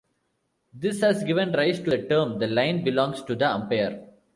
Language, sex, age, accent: English, male, 40-49, India and South Asia (India, Pakistan, Sri Lanka)